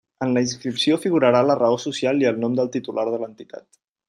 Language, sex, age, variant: Catalan, male, 19-29, Central